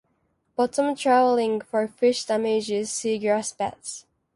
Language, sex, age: English, female, 19-29